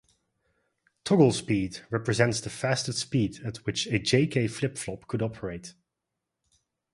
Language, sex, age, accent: English, male, 19-29, Dutch